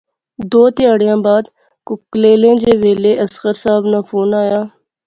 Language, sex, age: Pahari-Potwari, female, 19-29